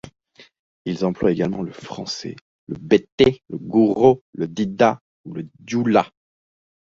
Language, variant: French, Français de métropole